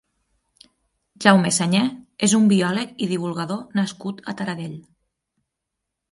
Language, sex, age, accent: Catalan, female, 30-39, Ebrenc